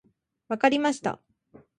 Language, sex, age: Japanese, female, 19-29